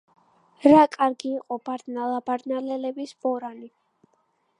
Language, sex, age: Georgian, female, 19-29